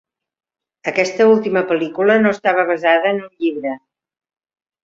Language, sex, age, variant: Catalan, female, 70-79, Central